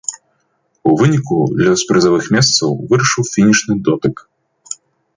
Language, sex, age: Belarusian, male, 19-29